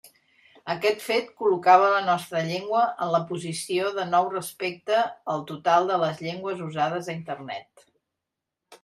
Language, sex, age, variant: Catalan, female, 50-59, Central